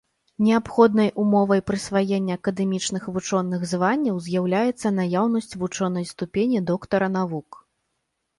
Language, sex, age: Belarusian, female, 30-39